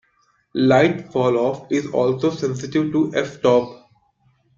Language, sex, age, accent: English, female, 19-29, India and South Asia (India, Pakistan, Sri Lanka)